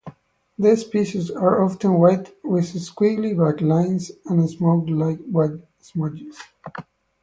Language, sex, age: English, male, 19-29